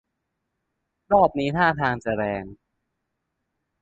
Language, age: Thai, 19-29